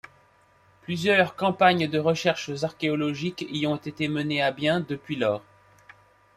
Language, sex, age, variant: French, male, 40-49, Français de métropole